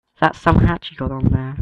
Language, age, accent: English, under 19, England English